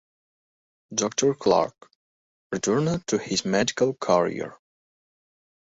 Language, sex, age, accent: English, male, 19-29, England English